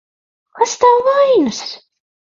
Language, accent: Latvian, Kurzeme